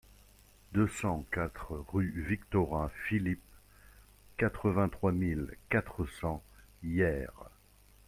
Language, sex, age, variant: French, male, 50-59, Français de métropole